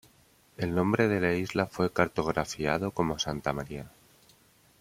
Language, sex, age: Spanish, male, 40-49